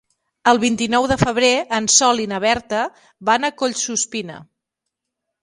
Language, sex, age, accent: Catalan, female, 19-29, nord-occidental; septentrional